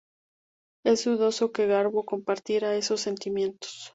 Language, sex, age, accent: Spanish, female, 30-39, México